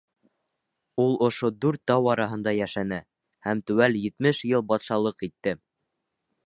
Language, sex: Bashkir, male